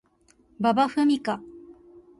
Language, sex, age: Japanese, female, 30-39